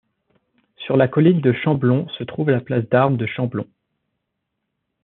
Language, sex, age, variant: French, male, 19-29, Français de métropole